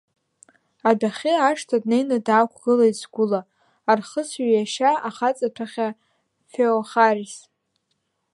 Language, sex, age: Abkhazian, female, 19-29